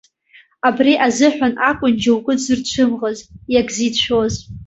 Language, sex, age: Abkhazian, female, under 19